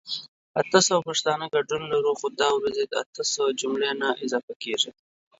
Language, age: Pashto, 19-29